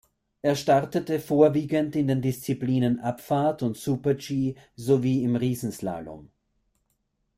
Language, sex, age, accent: German, male, 40-49, Österreichisches Deutsch